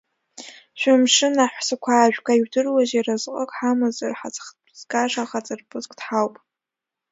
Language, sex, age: Abkhazian, female, under 19